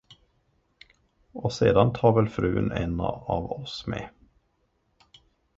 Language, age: Swedish, 30-39